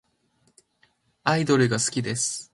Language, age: Japanese, 19-29